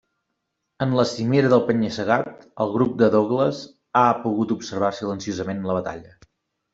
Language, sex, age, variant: Catalan, male, 30-39, Nord-Occidental